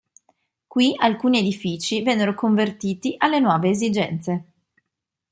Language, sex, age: Italian, female, 30-39